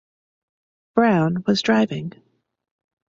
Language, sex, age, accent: English, female, 40-49, United States English